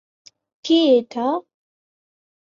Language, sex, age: Bengali, female, 19-29